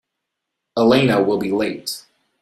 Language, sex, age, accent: English, male, 19-29, United States English